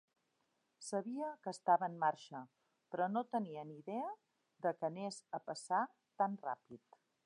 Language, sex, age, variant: Catalan, female, 60-69, Central